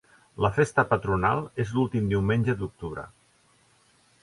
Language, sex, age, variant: Catalan, male, 60-69, Central